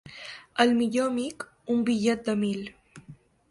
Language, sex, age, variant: Catalan, female, 19-29, Balear